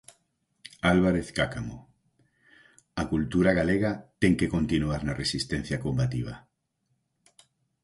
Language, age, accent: Galician, 50-59, Oriental (común en zona oriental)